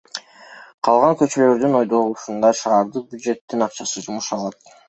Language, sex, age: Kyrgyz, male, under 19